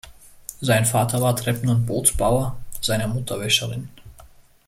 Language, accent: German, Österreichisches Deutsch